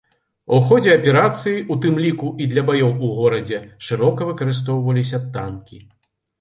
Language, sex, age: Belarusian, male, 40-49